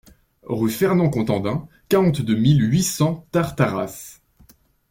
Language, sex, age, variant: French, male, 19-29, Français de métropole